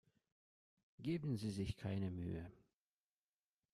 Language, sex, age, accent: German, male, 40-49, Russisch Deutsch